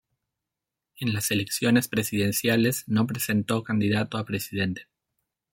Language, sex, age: Spanish, male, 30-39